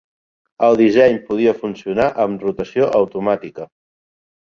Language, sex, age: Catalan, male, 30-39